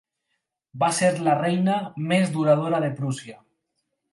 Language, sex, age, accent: Catalan, male, 19-29, valencià